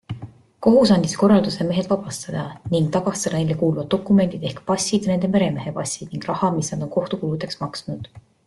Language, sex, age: Estonian, female, 19-29